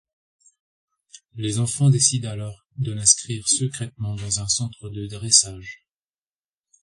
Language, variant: French, Français de métropole